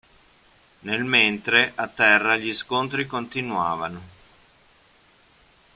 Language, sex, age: Italian, male, 50-59